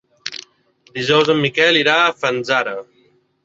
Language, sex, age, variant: Catalan, male, 30-39, Central